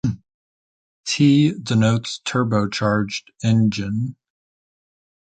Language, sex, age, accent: English, male, 19-29, United States English